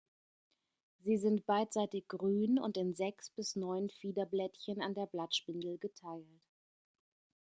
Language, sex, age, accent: German, female, 30-39, Deutschland Deutsch